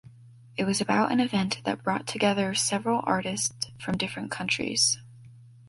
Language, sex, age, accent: English, female, under 19, United States English